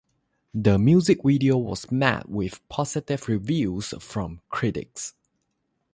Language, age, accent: English, 19-29, United States English; Malaysian English